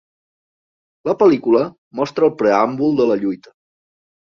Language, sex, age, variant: Catalan, male, 30-39, Central